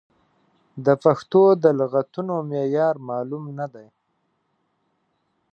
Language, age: Pashto, 30-39